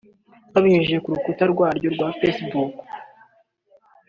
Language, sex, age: Kinyarwanda, male, 19-29